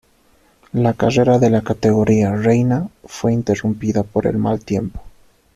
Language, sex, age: Spanish, male, 19-29